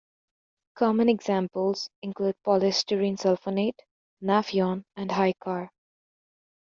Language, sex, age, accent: English, female, under 19, United States English